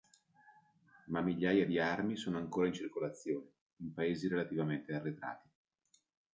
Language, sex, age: Italian, male, 40-49